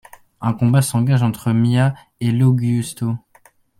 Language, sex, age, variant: French, male, under 19, Français de métropole